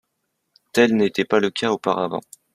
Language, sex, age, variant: French, male, under 19, Français de métropole